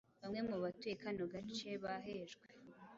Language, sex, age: Kinyarwanda, female, 19-29